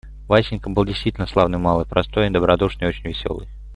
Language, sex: Russian, male